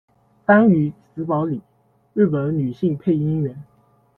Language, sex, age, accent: Chinese, male, 19-29, 出生地：浙江省